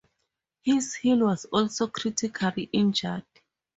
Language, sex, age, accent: English, female, 30-39, Southern African (South Africa, Zimbabwe, Namibia)